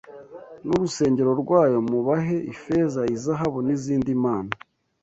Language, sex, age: Kinyarwanda, male, 19-29